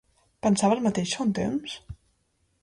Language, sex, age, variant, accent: Catalan, female, 19-29, Central, central